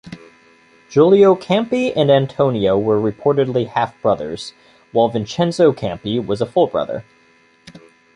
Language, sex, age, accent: English, male, 19-29, United States English